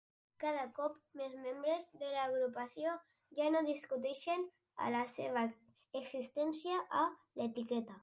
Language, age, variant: Catalan, under 19, Central